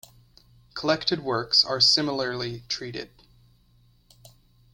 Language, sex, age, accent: English, male, 19-29, United States English